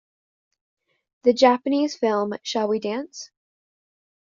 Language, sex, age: English, female, under 19